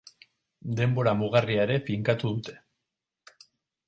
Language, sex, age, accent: Basque, male, 40-49, Mendebalekoa (Araba, Bizkaia, Gipuzkoako mendebaleko herri batzuk)